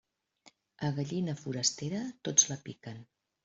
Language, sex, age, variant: Catalan, female, 50-59, Central